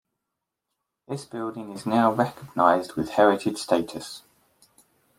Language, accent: English, England English